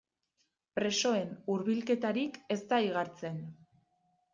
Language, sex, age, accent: Basque, female, 19-29, Erdialdekoa edo Nafarra (Gipuzkoa, Nafarroa)